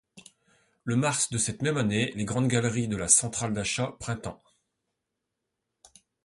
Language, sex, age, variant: French, male, 40-49, Français de métropole